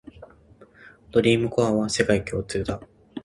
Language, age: Japanese, 19-29